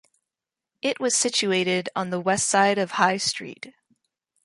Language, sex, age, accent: English, female, 19-29, Canadian English